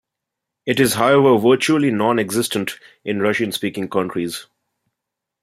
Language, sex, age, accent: English, male, 19-29, India and South Asia (India, Pakistan, Sri Lanka)